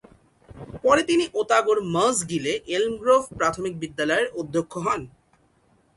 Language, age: Bengali, 19-29